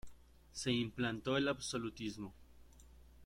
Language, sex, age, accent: Spanish, male, under 19, Caribe: Cuba, Venezuela, Puerto Rico, República Dominicana, Panamá, Colombia caribeña, México caribeño, Costa del golfo de México